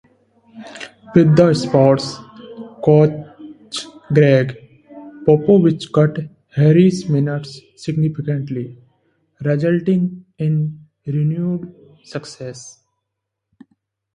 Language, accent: English, India and South Asia (India, Pakistan, Sri Lanka)